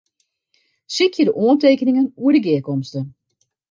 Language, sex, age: Western Frisian, female, 40-49